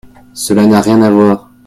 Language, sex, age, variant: French, male, 19-29, Français de métropole